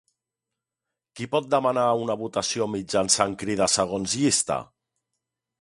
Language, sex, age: Catalan, male, 40-49